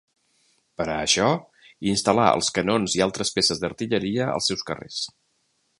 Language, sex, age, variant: Catalan, male, 60-69, Central